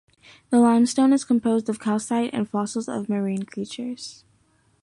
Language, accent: English, United States English